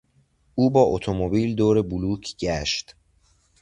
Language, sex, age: Persian, male, under 19